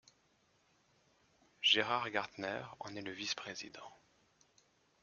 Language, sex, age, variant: French, male, 30-39, Français de métropole